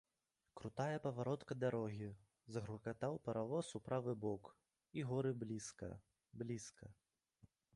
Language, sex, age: Belarusian, male, 19-29